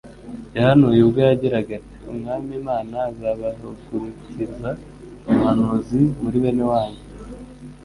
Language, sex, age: Kinyarwanda, male, 30-39